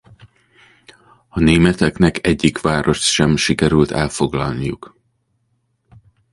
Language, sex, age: Hungarian, male, 40-49